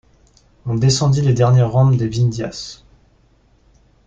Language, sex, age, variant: French, male, 19-29, Français de métropole